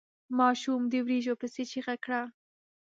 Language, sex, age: Pashto, female, 19-29